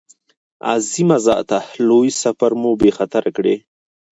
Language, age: Pashto, 19-29